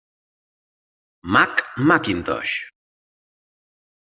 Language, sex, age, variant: Catalan, male, 40-49, Central